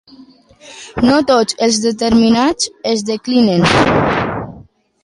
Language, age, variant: Catalan, under 19, Central